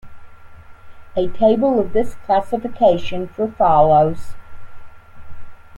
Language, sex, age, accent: English, female, 70-79, United States English